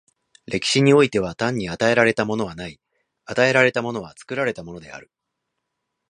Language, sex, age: Japanese, male, 30-39